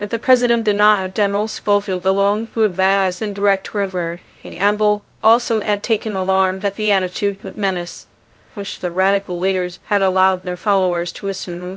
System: TTS, VITS